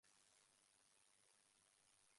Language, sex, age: English, female, 19-29